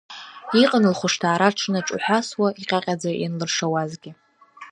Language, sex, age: Abkhazian, female, under 19